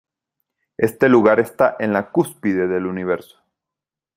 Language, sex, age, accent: Spanish, male, 40-49, Caribe: Cuba, Venezuela, Puerto Rico, República Dominicana, Panamá, Colombia caribeña, México caribeño, Costa del golfo de México